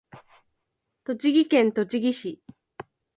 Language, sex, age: Japanese, female, 19-29